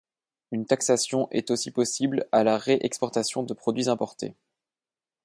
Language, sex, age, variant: French, male, 30-39, Français de métropole